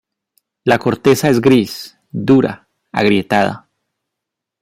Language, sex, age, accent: Spanish, male, 19-29, Andino-Pacífico: Colombia, Perú, Ecuador, oeste de Bolivia y Venezuela andina